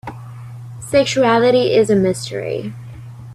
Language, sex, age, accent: English, female, under 19, Southern African (South Africa, Zimbabwe, Namibia)